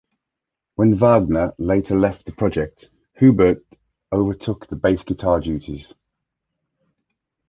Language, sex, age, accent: English, male, 30-39, England English